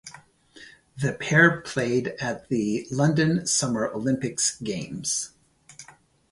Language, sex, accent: English, male, United States English